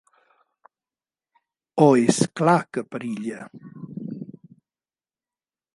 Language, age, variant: Catalan, 60-69, Central